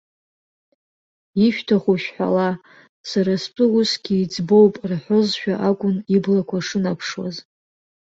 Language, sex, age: Abkhazian, female, 19-29